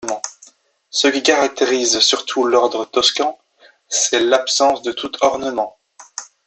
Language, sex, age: French, male, under 19